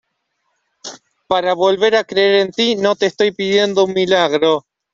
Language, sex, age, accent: Spanish, male, 19-29, Rioplatense: Argentina, Uruguay, este de Bolivia, Paraguay